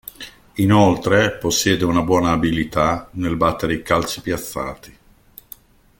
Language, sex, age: Italian, male, 50-59